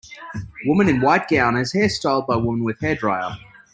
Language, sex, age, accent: English, male, 30-39, Australian English